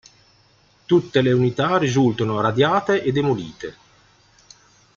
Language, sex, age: Italian, male, 50-59